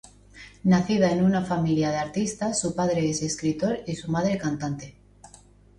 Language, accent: Spanish, España: Centro-Sur peninsular (Madrid, Toledo, Castilla-La Mancha)